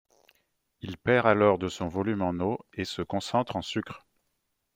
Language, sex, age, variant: French, male, 40-49, Français de métropole